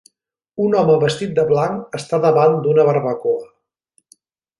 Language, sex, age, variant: Catalan, male, 40-49, Central